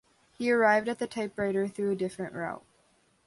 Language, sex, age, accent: English, female, under 19, United States English